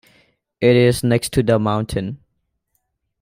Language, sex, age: English, male, under 19